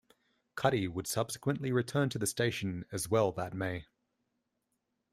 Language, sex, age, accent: English, male, 30-39, Australian English